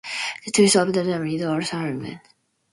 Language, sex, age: English, female, 19-29